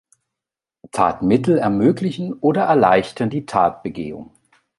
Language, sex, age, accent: German, male, 40-49, Deutschland Deutsch